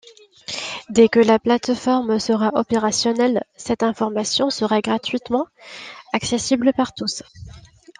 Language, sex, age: French, female, 19-29